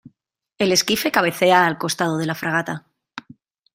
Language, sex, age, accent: Spanish, female, 30-39, España: Centro-Sur peninsular (Madrid, Toledo, Castilla-La Mancha)